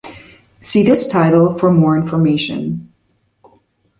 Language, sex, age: English, female, 19-29